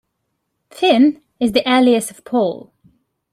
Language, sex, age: English, female, 19-29